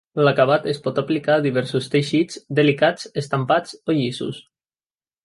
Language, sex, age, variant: Catalan, male, 19-29, Central